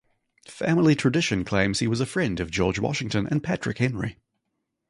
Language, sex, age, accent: English, male, 30-39, New Zealand English